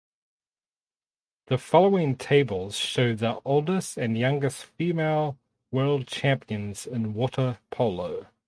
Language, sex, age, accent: English, male, 30-39, New Zealand English